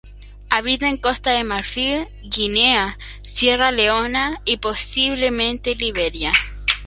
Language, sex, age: Spanish, male, under 19